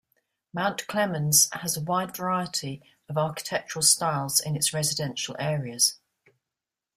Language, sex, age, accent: English, female, 60-69, England English